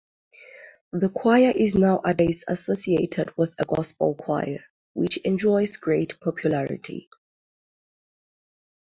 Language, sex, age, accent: English, female, 19-29, United States English; England English